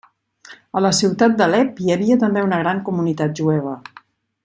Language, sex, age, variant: Catalan, female, 50-59, Central